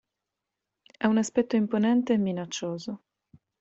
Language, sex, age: Italian, female, 19-29